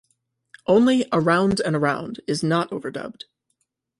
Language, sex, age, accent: English, male, 19-29, United States English